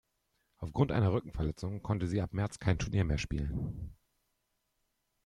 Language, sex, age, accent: German, male, 30-39, Deutschland Deutsch